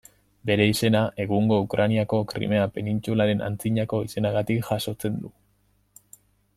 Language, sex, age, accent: Basque, male, 19-29, Mendebalekoa (Araba, Bizkaia, Gipuzkoako mendebaleko herri batzuk)